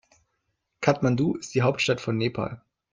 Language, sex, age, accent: German, male, 19-29, Deutschland Deutsch